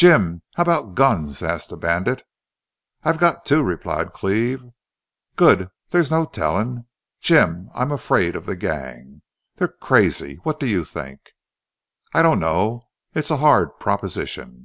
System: none